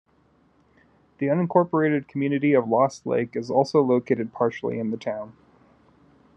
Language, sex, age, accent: English, male, 30-39, United States English